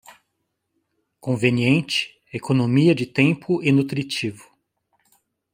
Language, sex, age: Portuguese, male, 40-49